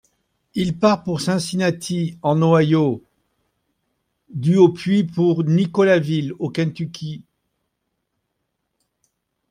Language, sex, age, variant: French, male, 60-69, Français de métropole